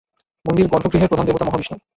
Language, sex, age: Bengali, male, 19-29